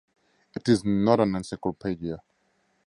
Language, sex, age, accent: English, male, 30-39, Southern African (South Africa, Zimbabwe, Namibia)